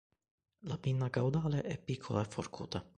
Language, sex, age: Italian, male, 19-29